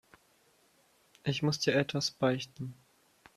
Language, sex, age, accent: German, male, 19-29, Deutschland Deutsch; Schweizerdeutsch